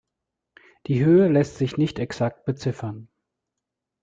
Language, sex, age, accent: German, male, 40-49, Deutschland Deutsch